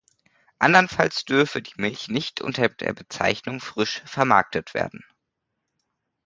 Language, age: German, 19-29